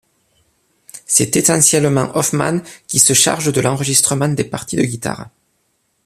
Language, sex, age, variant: French, male, 30-39, Français de métropole